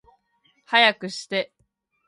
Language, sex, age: Japanese, female, 19-29